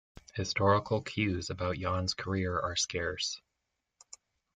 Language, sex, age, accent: English, male, 19-29, United States English